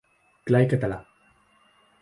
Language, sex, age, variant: Catalan, male, under 19, Balear